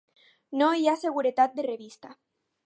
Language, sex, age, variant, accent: Catalan, female, under 19, Alacantí, valencià